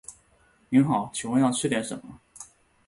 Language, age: Chinese, 19-29